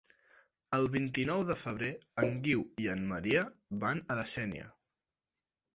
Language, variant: Catalan, Central